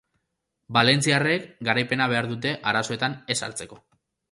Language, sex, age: Basque, male, 19-29